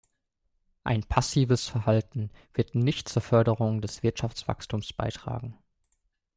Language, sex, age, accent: German, male, 19-29, Deutschland Deutsch